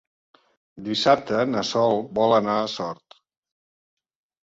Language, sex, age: Catalan, male, 50-59